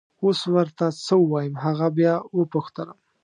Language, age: Pashto, 30-39